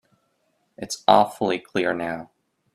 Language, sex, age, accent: English, male, 19-29, United States English